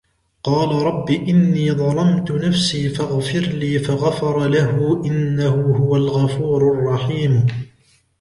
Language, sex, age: Arabic, male, 19-29